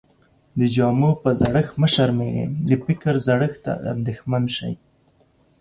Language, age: Pashto, 19-29